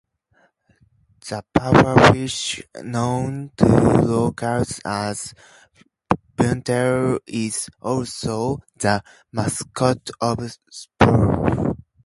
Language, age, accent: English, 19-29, United States English